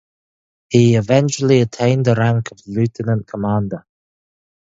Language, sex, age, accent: English, male, 19-29, England English